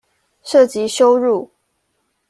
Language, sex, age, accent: Chinese, female, 19-29, 出生地：宜蘭縣